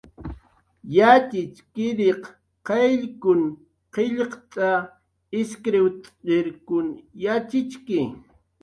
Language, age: Jaqaru, 40-49